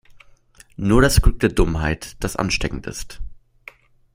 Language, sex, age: German, male, under 19